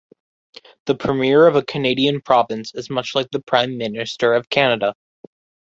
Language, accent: English, United States English